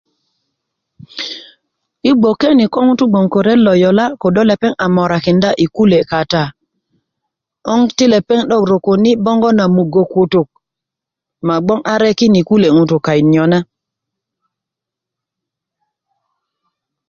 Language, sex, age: Kuku, female, 40-49